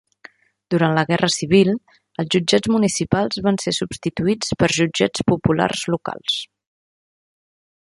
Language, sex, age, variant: Catalan, female, 30-39, Central